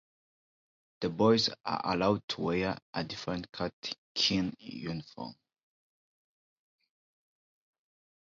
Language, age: English, 19-29